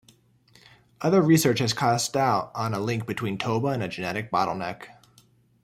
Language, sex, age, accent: English, male, 30-39, United States English